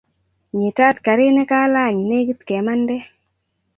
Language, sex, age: Kalenjin, female, 19-29